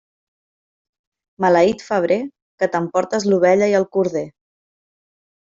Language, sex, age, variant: Catalan, female, 30-39, Central